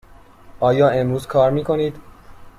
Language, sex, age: Persian, male, 19-29